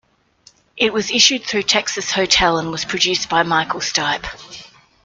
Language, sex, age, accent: English, female, 40-49, Australian English